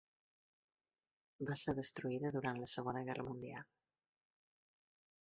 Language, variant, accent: Catalan, Balear, mallorquí